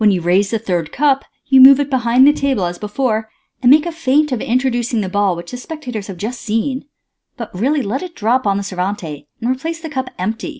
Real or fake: real